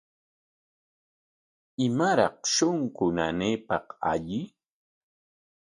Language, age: Corongo Ancash Quechua, 50-59